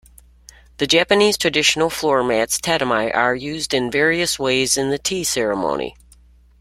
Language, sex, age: English, female, 60-69